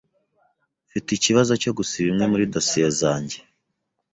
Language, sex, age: Kinyarwanda, male, 19-29